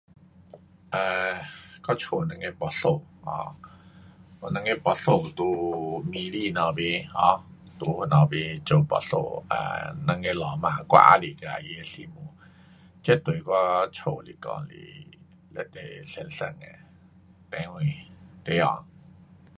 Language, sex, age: Pu-Xian Chinese, male, 50-59